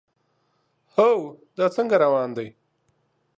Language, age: Pashto, 40-49